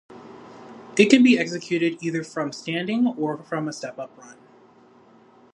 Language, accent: English, United States English